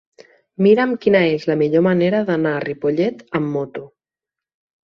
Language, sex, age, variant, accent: Catalan, female, 19-29, Nord-Occidental, Lleidatà